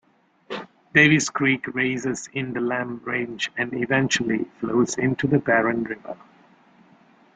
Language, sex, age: English, male, 30-39